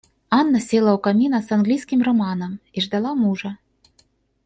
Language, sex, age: Russian, female, 40-49